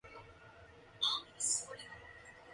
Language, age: English, 19-29